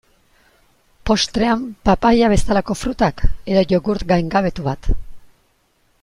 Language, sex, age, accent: Basque, female, 19-29, Mendebalekoa (Araba, Bizkaia, Gipuzkoako mendebaleko herri batzuk)